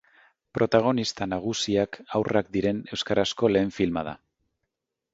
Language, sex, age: Basque, male, 40-49